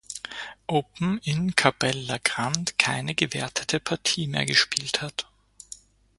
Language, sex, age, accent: German, male, 30-39, Österreichisches Deutsch